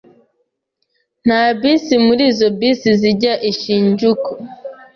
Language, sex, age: Kinyarwanda, female, 19-29